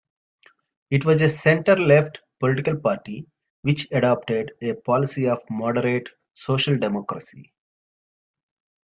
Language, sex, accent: English, male, England English